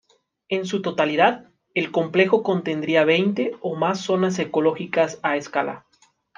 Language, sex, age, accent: Spanish, male, 19-29, México